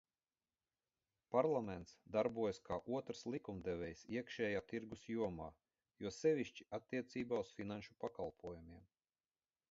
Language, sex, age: Latvian, male, 40-49